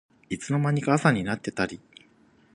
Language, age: Japanese, 19-29